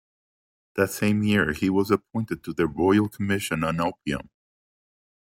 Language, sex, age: English, male, 60-69